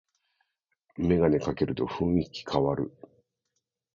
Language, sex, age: Japanese, male, 40-49